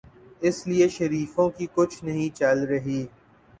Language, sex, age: Urdu, male, 19-29